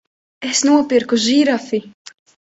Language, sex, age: Latvian, female, under 19